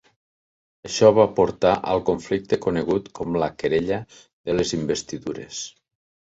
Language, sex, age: Catalan, male, 60-69